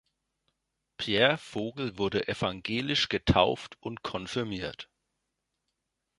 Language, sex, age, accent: German, male, 40-49, Deutschland Deutsch